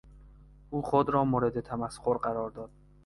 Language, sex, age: Persian, male, 19-29